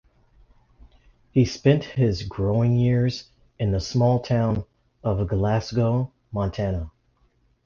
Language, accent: English, United States English